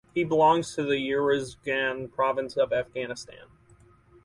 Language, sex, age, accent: English, male, 30-39, United States English